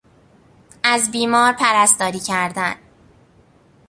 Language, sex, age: Persian, female, under 19